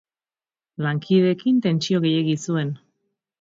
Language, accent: Basque, Erdialdekoa edo Nafarra (Gipuzkoa, Nafarroa)